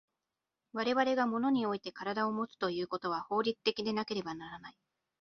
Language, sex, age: Japanese, female, 19-29